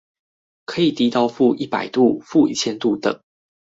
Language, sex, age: Chinese, male, 19-29